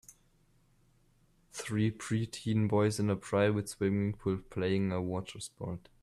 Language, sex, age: English, male, under 19